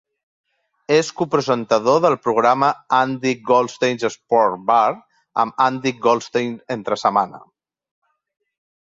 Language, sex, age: Catalan, male, 40-49